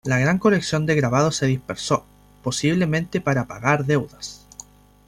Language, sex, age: Spanish, male, 19-29